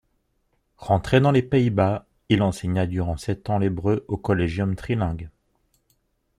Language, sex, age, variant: French, male, 40-49, Français de métropole